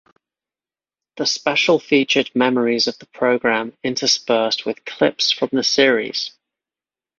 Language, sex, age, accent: English, male, 30-39, England English